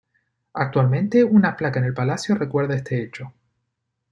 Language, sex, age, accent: Spanish, male, 40-49, Rioplatense: Argentina, Uruguay, este de Bolivia, Paraguay